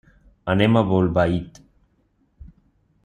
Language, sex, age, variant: Catalan, male, 19-29, Central